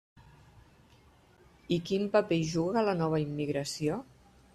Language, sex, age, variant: Catalan, female, 50-59, Central